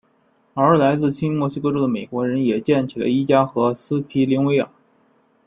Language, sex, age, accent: Chinese, male, 19-29, 出生地：山东省